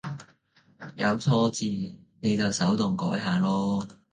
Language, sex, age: Cantonese, male, under 19